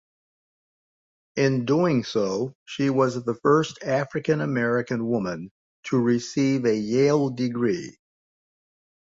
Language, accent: English, United States English